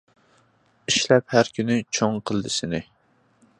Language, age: Uyghur, 19-29